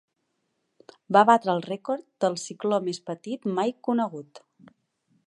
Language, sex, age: Catalan, female, 30-39